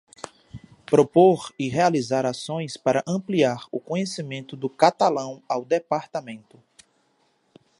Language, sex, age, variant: Portuguese, male, 19-29, Portuguese (Brasil)